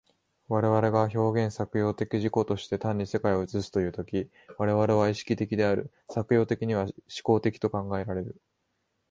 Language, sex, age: Japanese, male, 19-29